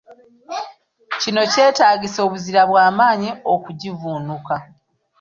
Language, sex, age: Ganda, female, 30-39